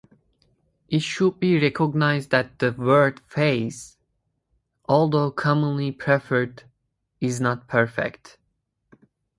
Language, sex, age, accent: English, male, 19-29, United States English